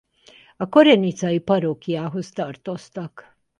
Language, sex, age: Hungarian, female, 70-79